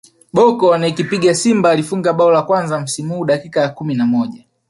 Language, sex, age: Swahili, male, 19-29